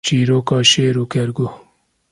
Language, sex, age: Kurdish, male, 30-39